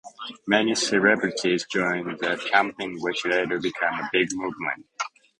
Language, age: English, 19-29